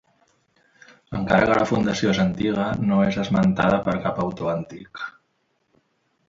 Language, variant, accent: Catalan, Central, central